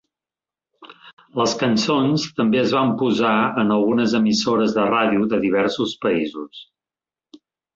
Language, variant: Catalan, Central